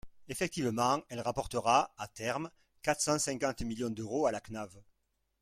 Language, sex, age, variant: French, male, 50-59, Français de métropole